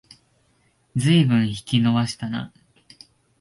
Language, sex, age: Japanese, male, 19-29